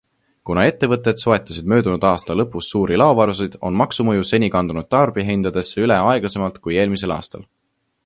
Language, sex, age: Estonian, male, 19-29